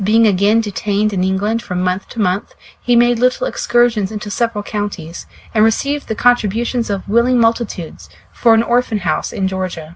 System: none